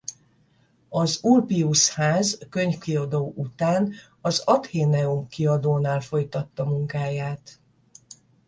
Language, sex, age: Hungarian, female, 60-69